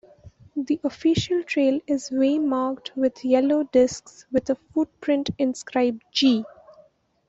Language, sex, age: English, female, 19-29